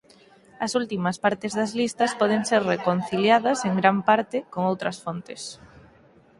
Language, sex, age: Galician, female, 19-29